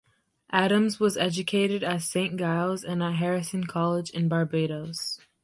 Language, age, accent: English, under 19, United States English